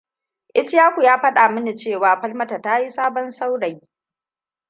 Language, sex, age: Hausa, female, 30-39